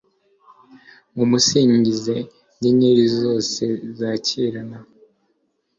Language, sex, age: Kinyarwanda, male, 19-29